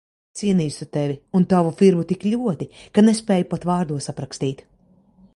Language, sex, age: Latvian, female, 30-39